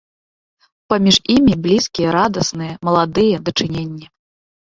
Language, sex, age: Belarusian, female, 30-39